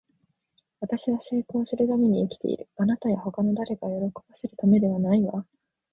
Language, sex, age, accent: Japanese, female, 19-29, 標準語